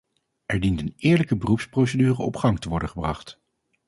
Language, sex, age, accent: Dutch, male, 40-49, Nederlands Nederlands